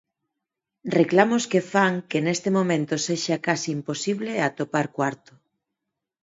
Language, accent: Galician, Neofalante